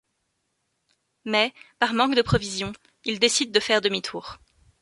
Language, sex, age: French, female, 19-29